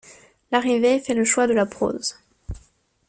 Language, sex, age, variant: French, female, 19-29, Français de métropole